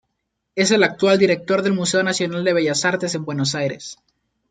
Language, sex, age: Spanish, male, 19-29